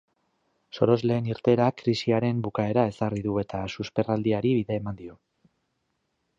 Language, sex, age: Basque, male, 30-39